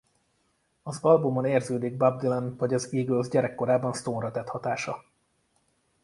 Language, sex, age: Hungarian, male, 30-39